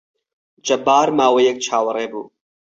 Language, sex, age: Central Kurdish, male, 30-39